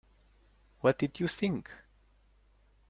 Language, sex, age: English, male, 30-39